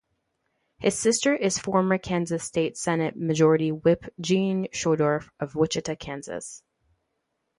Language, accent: English, Canadian English